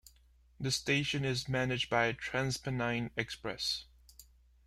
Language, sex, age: English, male, 30-39